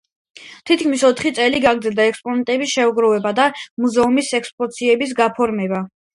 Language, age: Georgian, under 19